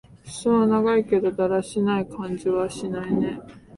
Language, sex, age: Japanese, female, 19-29